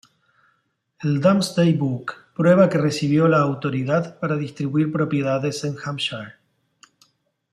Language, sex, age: Spanish, male, 50-59